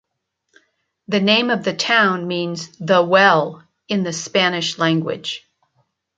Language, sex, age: English, female, 60-69